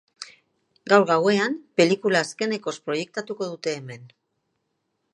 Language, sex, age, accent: Basque, female, 60-69, Erdialdekoa edo Nafarra (Gipuzkoa, Nafarroa)